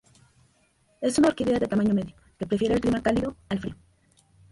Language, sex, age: Spanish, female, 30-39